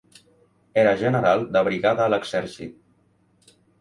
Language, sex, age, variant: Catalan, male, under 19, Central